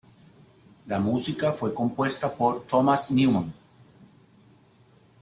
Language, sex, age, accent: Spanish, male, 50-59, Caribe: Cuba, Venezuela, Puerto Rico, República Dominicana, Panamá, Colombia caribeña, México caribeño, Costa del golfo de México